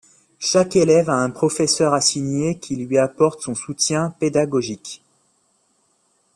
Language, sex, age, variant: French, male, 40-49, Français de métropole